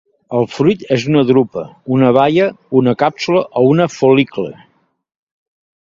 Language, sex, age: Catalan, male, 60-69